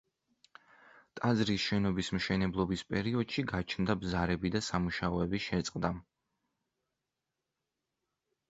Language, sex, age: Georgian, male, under 19